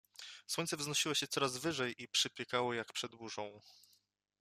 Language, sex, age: Polish, male, 19-29